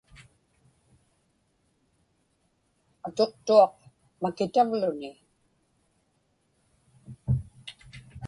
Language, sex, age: Inupiaq, female, 80-89